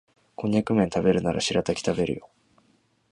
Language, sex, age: Japanese, male, 19-29